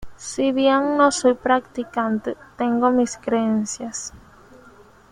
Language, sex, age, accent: Spanish, female, under 19, Caribe: Cuba, Venezuela, Puerto Rico, República Dominicana, Panamá, Colombia caribeña, México caribeño, Costa del golfo de México